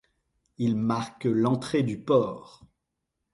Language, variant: French, Français de métropole